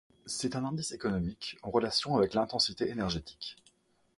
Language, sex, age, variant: French, male, 19-29, Français de métropole